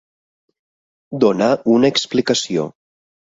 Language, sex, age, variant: Catalan, male, 30-39, Nord-Occidental